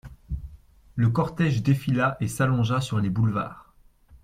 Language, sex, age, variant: French, male, 19-29, Français de métropole